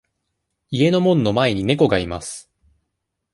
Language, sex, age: Japanese, male, 19-29